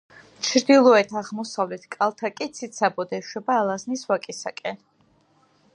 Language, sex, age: Georgian, female, 19-29